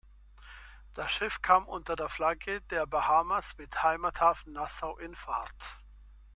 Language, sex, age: German, male, 50-59